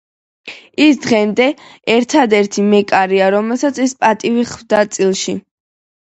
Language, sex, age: Georgian, female, 19-29